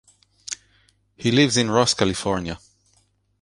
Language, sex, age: English, male, 30-39